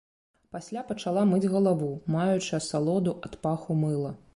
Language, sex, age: Belarusian, female, 30-39